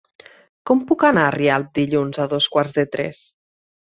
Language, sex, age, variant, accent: Catalan, female, 19-29, Nord-Occidental, Lleidatà